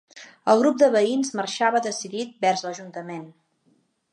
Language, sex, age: Catalan, female, 40-49